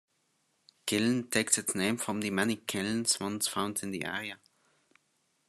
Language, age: English, 19-29